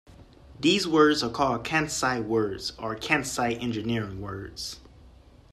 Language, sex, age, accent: English, male, 19-29, United States English